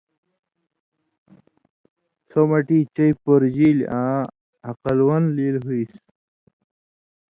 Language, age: Indus Kohistani, 19-29